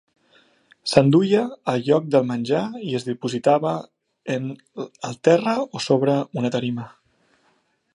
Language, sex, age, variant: Catalan, male, 30-39, Central